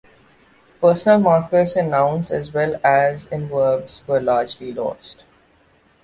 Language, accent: English, India and South Asia (India, Pakistan, Sri Lanka)